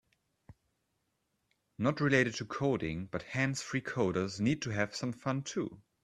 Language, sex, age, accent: English, male, 19-29, England English